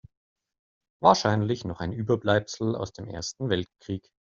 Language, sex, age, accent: German, male, 40-49, Deutschland Deutsch